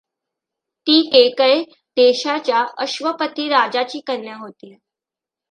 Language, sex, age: Marathi, female, under 19